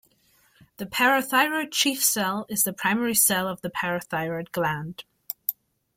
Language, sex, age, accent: English, female, 19-29, United States English